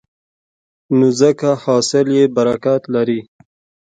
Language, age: Pashto, 19-29